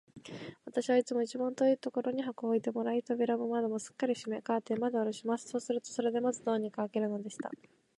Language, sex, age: Japanese, female, 19-29